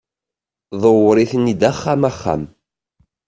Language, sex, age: Kabyle, male, 30-39